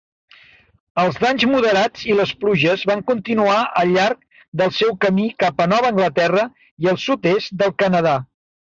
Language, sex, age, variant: Catalan, male, 60-69, Central